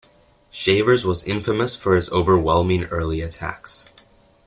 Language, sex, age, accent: English, male, under 19, United States English